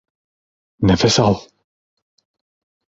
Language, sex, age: Turkish, male, 30-39